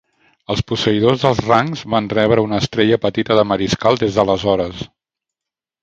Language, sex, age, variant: Catalan, male, 60-69, Central